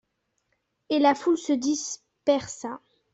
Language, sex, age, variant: French, male, 40-49, Français de métropole